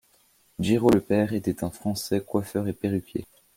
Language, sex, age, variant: French, male, under 19, Français de métropole